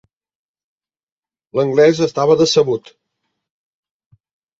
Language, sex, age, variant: Catalan, male, 60-69, Central